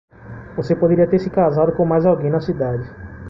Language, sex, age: Portuguese, male, 30-39